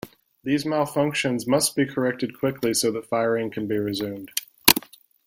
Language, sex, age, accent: English, male, 30-39, United States English